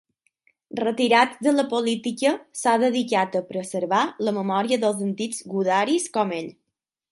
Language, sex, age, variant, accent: Catalan, female, 19-29, Balear, mallorquí